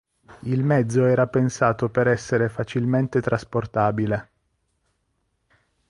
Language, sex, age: Italian, male, 30-39